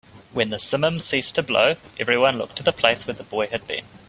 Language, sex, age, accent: English, male, 30-39, Australian English